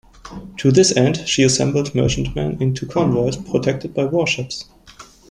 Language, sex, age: English, male, 19-29